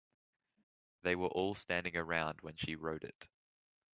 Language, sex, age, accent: English, male, under 19, Australian English